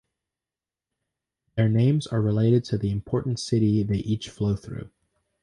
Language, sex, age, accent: English, male, under 19, United States English